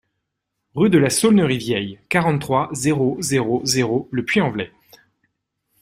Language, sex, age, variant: French, male, 30-39, Français de métropole